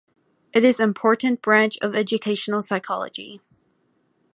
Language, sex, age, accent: English, female, under 19, United States English